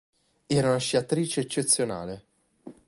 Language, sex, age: Italian, male, 19-29